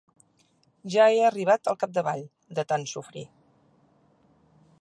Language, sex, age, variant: Catalan, female, 60-69, Central